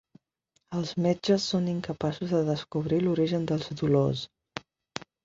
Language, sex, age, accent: Catalan, female, 19-29, aprenent (recent, des del castellà)